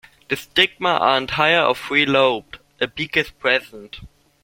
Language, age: English, 90+